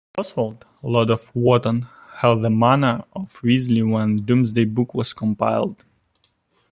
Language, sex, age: English, male, 19-29